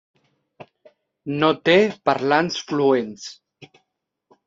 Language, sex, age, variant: Catalan, male, 30-39, Central